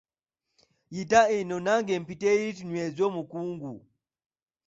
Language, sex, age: Ganda, male, 19-29